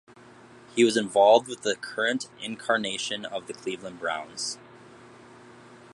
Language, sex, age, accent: English, male, 30-39, United States English